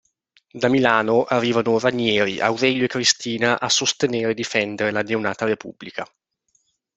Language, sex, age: Italian, male, 19-29